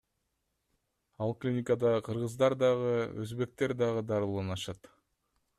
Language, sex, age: Kyrgyz, male, 19-29